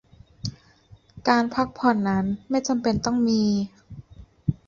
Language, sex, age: Thai, female, 19-29